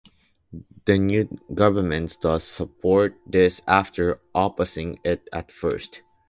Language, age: English, 19-29